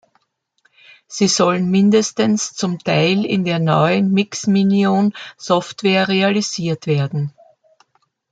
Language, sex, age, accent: German, female, 70-79, Österreichisches Deutsch